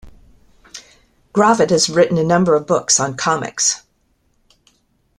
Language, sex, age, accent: English, female, 70-79, United States English